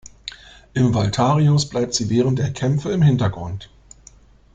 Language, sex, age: German, male, 50-59